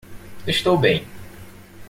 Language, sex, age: Portuguese, male, 19-29